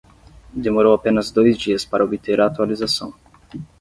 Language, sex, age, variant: Portuguese, male, 19-29, Portuguese (Brasil)